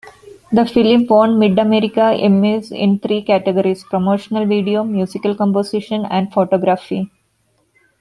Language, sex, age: English, female, 40-49